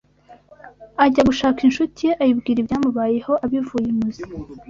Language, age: Kinyarwanda, 19-29